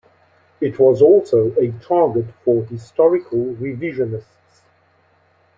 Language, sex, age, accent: English, male, 40-49, Southern African (South Africa, Zimbabwe, Namibia)